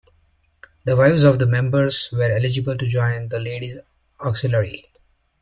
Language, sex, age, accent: English, male, 30-39, England English